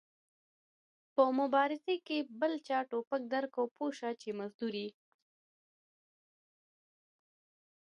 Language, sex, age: Pashto, female, under 19